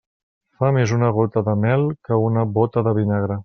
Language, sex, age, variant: Catalan, male, 40-49, Central